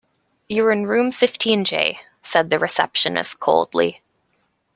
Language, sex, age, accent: English, female, 19-29, Canadian English